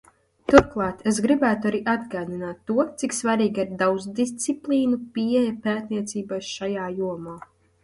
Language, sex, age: Latvian, female, 19-29